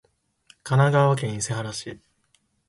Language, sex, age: Japanese, male, 19-29